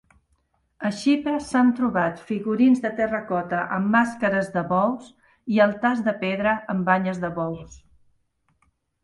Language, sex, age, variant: Catalan, female, 50-59, Central